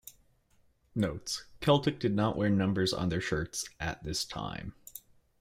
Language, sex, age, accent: English, male, 19-29, United States English